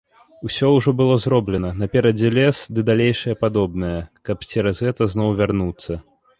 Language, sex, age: Belarusian, male, 19-29